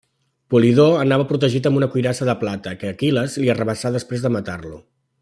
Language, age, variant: Catalan, 40-49, Central